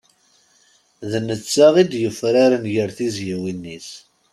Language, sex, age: Kabyle, male, 30-39